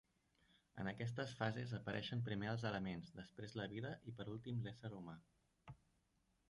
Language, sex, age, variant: Catalan, male, 30-39, Central